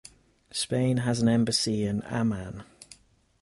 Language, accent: English, England English